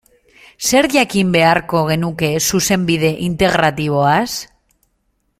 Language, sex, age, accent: Basque, female, 19-29, Mendebalekoa (Araba, Bizkaia, Gipuzkoako mendebaleko herri batzuk)